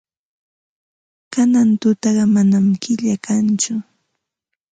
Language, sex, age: Ambo-Pasco Quechua, female, 19-29